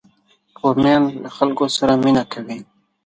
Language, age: Pashto, 19-29